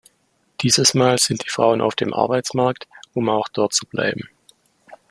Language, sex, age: German, male, 30-39